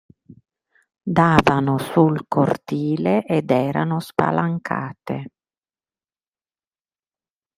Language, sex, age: Italian, female, 40-49